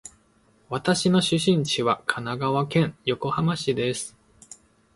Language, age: Japanese, 30-39